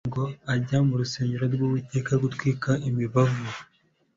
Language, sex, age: Kinyarwanda, male, 19-29